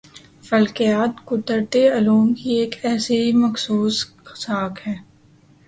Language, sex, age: Urdu, female, 19-29